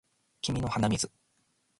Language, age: Japanese, 19-29